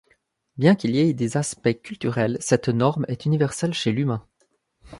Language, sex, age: French, male, 30-39